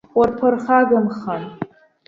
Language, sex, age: Abkhazian, female, under 19